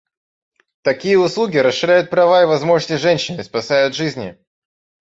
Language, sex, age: Russian, male, under 19